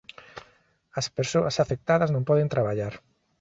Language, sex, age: Galician, male, 50-59